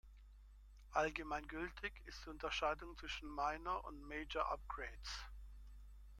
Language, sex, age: German, male, 50-59